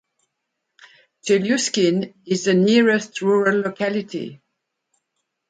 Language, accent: English, French